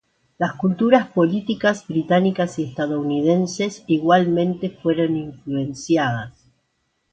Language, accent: Spanish, Rioplatense: Argentina, Uruguay, este de Bolivia, Paraguay